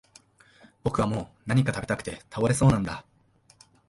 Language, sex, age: Japanese, male, 19-29